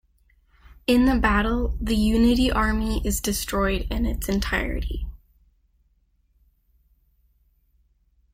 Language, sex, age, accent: English, female, under 19, United States English